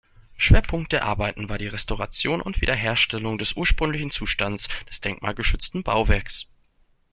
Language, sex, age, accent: German, male, 19-29, Deutschland Deutsch